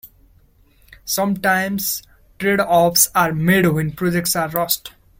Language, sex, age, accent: English, male, 19-29, India and South Asia (India, Pakistan, Sri Lanka)